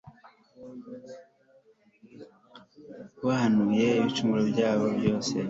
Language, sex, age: Kinyarwanda, male, 40-49